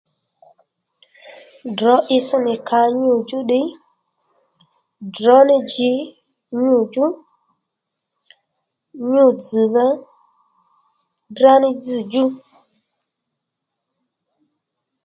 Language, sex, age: Lendu, female, 30-39